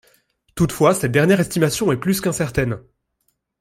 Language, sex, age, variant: French, male, 19-29, Français de métropole